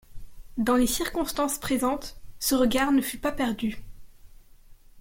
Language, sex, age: French, female, under 19